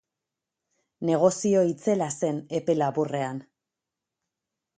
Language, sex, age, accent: Basque, female, 30-39, Mendebalekoa (Araba, Bizkaia, Gipuzkoako mendebaleko herri batzuk)